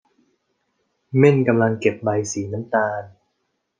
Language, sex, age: Thai, male, 40-49